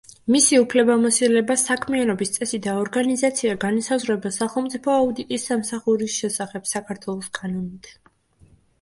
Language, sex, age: Georgian, female, under 19